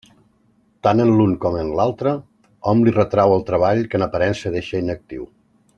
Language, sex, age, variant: Catalan, male, 40-49, Central